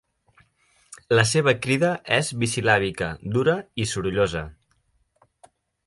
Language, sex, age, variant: Catalan, male, 19-29, Central